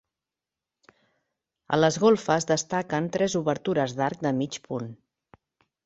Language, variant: Catalan, Central